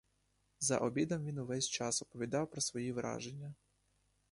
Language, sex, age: Ukrainian, male, 19-29